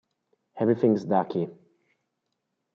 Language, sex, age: Italian, male, 30-39